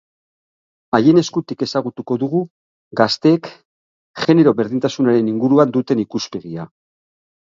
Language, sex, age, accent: Basque, male, 60-69, Mendebalekoa (Araba, Bizkaia, Gipuzkoako mendebaleko herri batzuk)